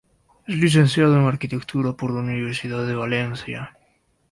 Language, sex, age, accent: Spanish, male, 19-29, Andino-Pacífico: Colombia, Perú, Ecuador, oeste de Bolivia y Venezuela andina